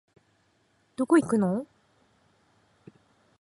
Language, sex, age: Japanese, female, 30-39